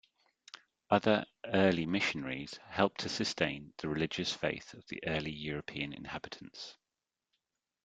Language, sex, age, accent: English, male, 40-49, England English